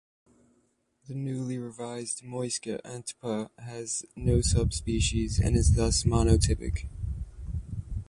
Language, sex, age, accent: English, male, 19-29, United States English